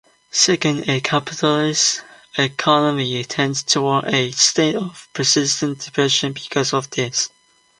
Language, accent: English, United States English